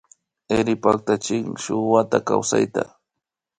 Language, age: Imbabura Highland Quichua, 30-39